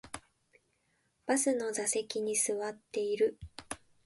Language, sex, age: Japanese, female, 19-29